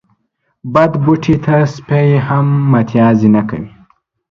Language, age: Pashto, under 19